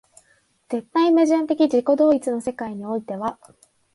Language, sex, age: Japanese, female, 19-29